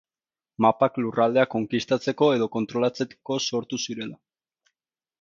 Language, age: Basque, 90+